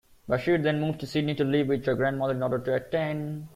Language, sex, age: English, male, 19-29